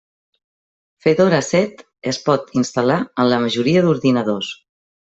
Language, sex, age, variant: Catalan, female, 50-59, Central